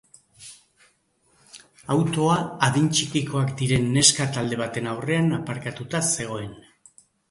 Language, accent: Basque, Erdialdekoa edo Nafarra (Gipuzkoa, Nafarroa)